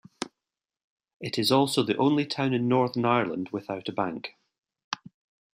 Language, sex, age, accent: English, male, 40-49, Scottish English